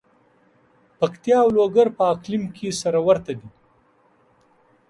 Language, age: Pashto, 50-59